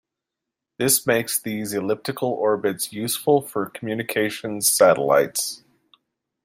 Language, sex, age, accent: English, male, 40-49, United States English